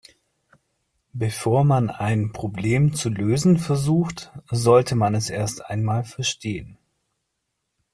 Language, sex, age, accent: German, male, 30-39, Deutschland Deutsch